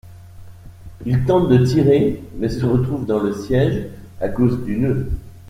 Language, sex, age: French, male, 50-59